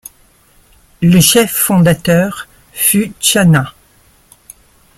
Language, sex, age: French, male, 60-69